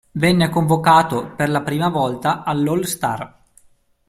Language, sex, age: Italian, male, 30-39